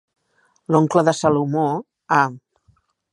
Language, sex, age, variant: Catalan, female, 50-59, Central